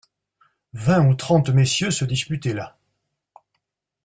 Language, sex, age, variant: French, male, 50-59, Français de métropole